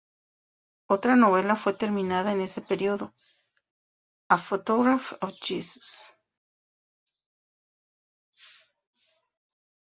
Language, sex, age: Spanish, female, 40-49